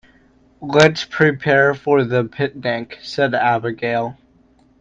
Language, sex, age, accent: English, male, under 19, United States English